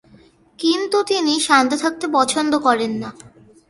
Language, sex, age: Bengali, female, under 19